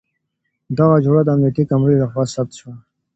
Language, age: Pashto, 19-29